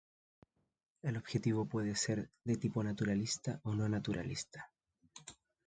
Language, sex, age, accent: Spanish, male, 19-29, Chileno: Chile, Cuyo